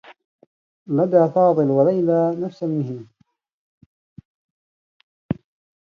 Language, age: Arabic, 19-29